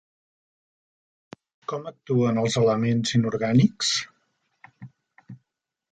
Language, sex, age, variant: Catalan, male, 50-59, Central